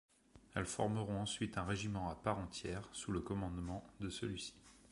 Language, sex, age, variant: French, male, 30-39, Français de métropole